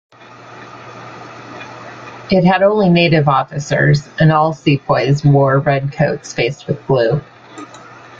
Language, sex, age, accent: English, female, 50-59, United States English